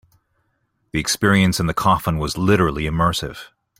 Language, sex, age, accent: English, male, 40-49, Canadian English